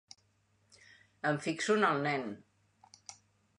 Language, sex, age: Catalan, female, 70-79